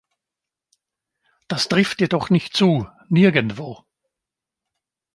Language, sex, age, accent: German, male, 50-59, Österreichisches Deutsch